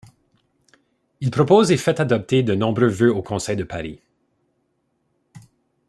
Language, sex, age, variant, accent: French, male, 30-39, Français d'Amérique du Nord, Français du Canada